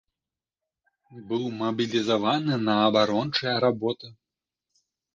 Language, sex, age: Belarusian, male, 19-29